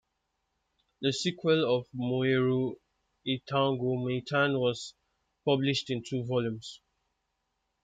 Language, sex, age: English, male, 19-29